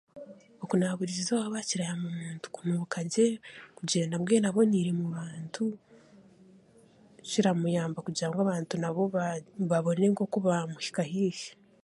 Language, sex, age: Chiga, female, 19-29